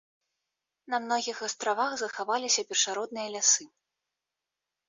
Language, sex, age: Belarusian, female, under 19